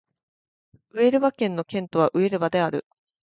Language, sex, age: Japanese, female, 19-29